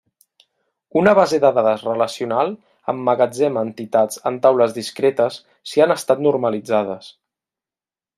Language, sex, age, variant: Catalan, male, 19-29, Central